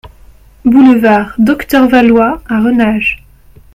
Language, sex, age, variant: French, female, 19-29, Français de métropole